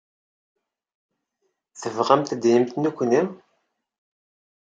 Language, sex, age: Kabyle, male, 30-39